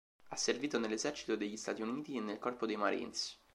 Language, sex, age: Italian, male, 19-29